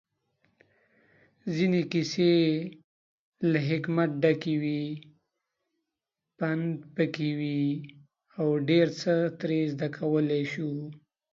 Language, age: Pashto, 19-29